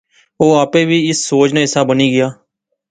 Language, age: Pahari-Potwari, 19-29